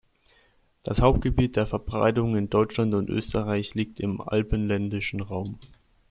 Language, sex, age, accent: German, male, 19-29, Deutschland Deutsch